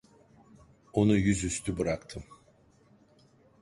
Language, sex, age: Turkish, male, 60-69